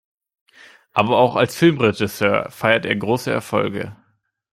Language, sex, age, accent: German, male, 19-29, Deutschland Deutsch